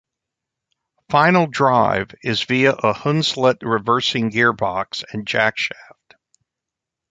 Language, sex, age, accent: English, male, 60-69, United States English